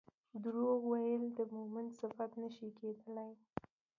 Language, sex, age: Pashto, female, under 19